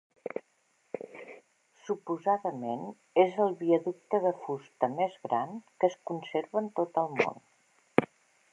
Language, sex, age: Catalan, female, 70-79